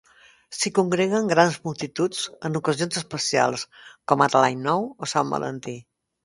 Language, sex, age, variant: Catalan, female, 70-79, Central